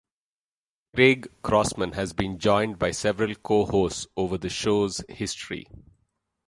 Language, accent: English, India and South Asia (India, Pakistan, Sri Lanka)